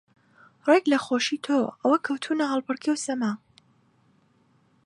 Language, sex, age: Central Kurdish, female, 19-29